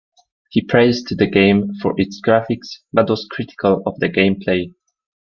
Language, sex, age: English, male, 19-29